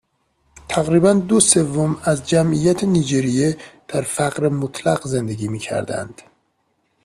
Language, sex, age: Persian, male, 30-39